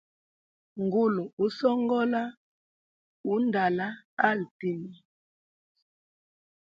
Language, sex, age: Hemba, female, 30-39